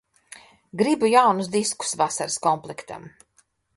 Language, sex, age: Latvian, female, 50-59